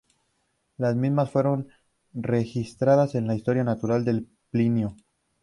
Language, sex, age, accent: Spanish, male, 19-29, México